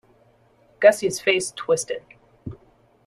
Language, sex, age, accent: English, female, 30-39, United States English